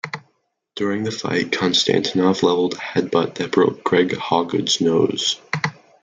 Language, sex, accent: English, male, United States English